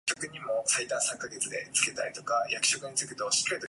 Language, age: English, 19-29